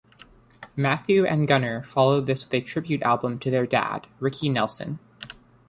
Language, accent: English, United States English